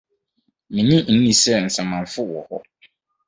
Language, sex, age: Akan, male, 30-39